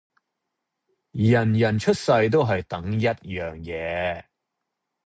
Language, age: Cantonese, 40-49